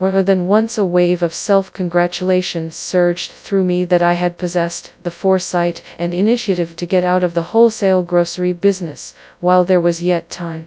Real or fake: fake